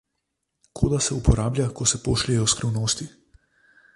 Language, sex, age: Slovenian, male, 30-39